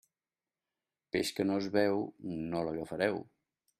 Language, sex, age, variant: Catalan, male, 60-69, Central